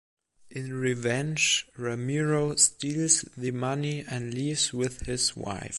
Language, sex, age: English, male, under 19